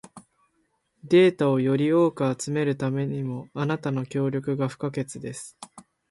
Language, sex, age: Japanese, male, 19-29